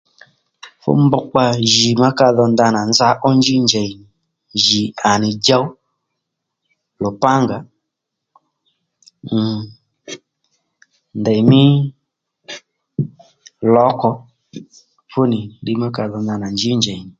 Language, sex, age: Lendu, male, 30-39